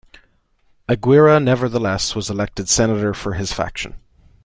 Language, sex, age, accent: English, male, 19-29, Irish English